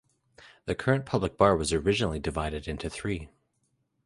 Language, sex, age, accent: English, male, 30-39, Canadian English